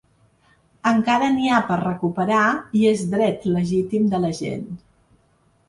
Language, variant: Catalan, Central